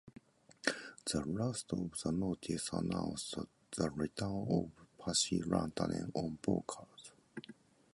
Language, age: English, 50-59